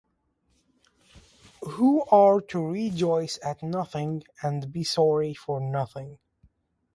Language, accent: English, United States English